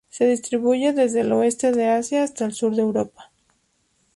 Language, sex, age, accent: Spanish, female, 19-29, México